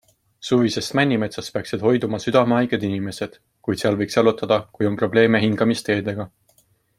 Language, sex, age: Estonian, male, 19-29